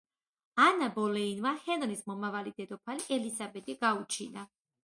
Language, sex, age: Georgian, female, 30-39